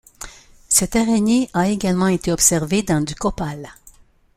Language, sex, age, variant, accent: French, female, 70-79, Français d'Amérique du Nord, Français du Canada